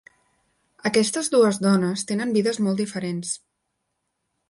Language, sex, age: Catalan, female, 19-29